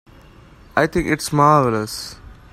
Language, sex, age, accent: English, male, 19-29, India and South Asia (India, Pakistan, Sri Lanka)